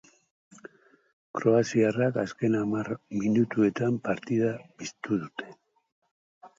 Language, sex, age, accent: Basque, male, 60-69, Mendebalekoa (Araba, Bizkaia, Gipuzkoako mendebaleko herri batzuk)